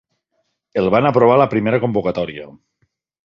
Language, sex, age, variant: Catalan, male, 40-49, Septentrional